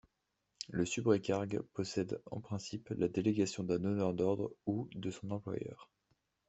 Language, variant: French, Français de métropole